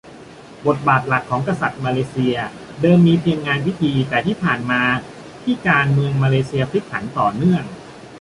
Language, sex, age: Thai, male, 40-49